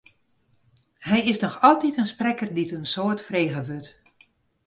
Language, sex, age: Western Frisian, female, 60-69